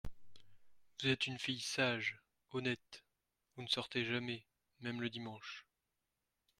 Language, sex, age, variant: French, male, 19-29, Français de métropole